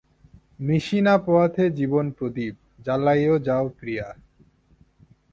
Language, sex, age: Bengali, male, 19-29